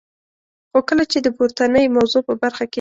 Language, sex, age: Pashto, female, 19-29